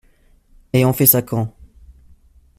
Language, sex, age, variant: French, male, 19-29, Français de métropole